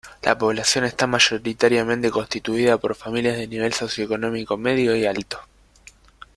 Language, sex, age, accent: Spanish, male, 19-29, Rioplatense: Argentina, Uruguay, este de Bolivia, Paraguay